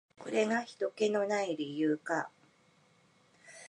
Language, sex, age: Japanese, female, 50-59